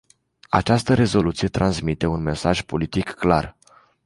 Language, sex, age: Romanian, male, 19-29